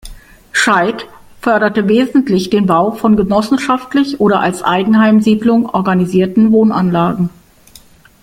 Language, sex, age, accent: German, female, 50-59, Deutschland Deutsch